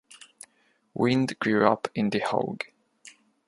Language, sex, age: English, male, 19-29